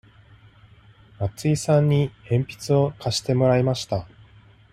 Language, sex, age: Japanese, male, 30-39